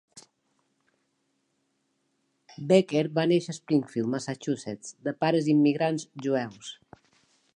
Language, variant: Catalan, Balear